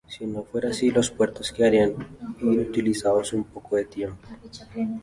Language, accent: Spanish, España: Centro-Sur peninsular (Madrid, Toledo, Castilla-La Mancha)